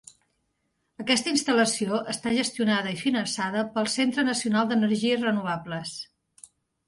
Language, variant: Catalan, Nord-Occidental